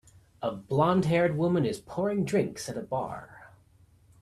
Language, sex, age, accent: English, male, 30-39, United States English